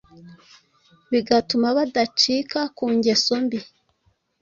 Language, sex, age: Kinyarwanda, female, 30-39